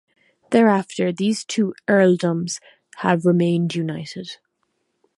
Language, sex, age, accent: English, female, under 19, Irish English